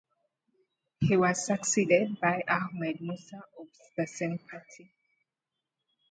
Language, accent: English, United States English